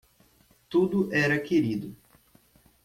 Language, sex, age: Portuguese, male, 19-29